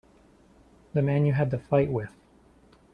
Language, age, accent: English, 19-29, United States English